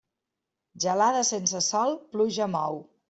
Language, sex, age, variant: Catalan, female, 40-49, Central